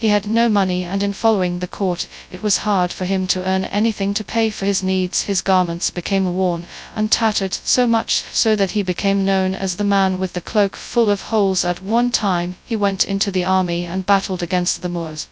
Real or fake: fake